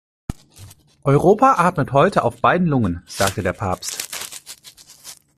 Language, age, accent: German, 19-29, Deutschland Deutsch